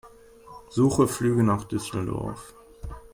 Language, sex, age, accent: German, male, 30-39, Deutschland Deutsch